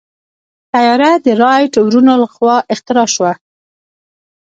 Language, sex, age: Pashto, female, 19-29